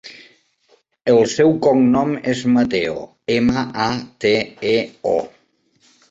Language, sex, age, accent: Catalan, male, 60-69, valencià